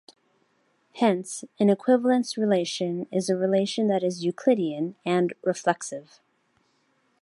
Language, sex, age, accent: English, female, 40-49, United States English